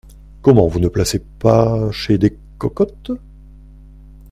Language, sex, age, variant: French, male, 60-69, Français de métropole